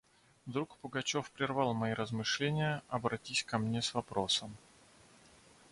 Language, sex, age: Russian, male, 30-39